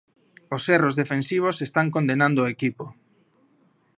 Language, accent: Galician, Normativo (estándar)